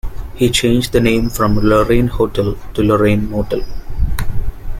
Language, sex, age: English, male, 19-29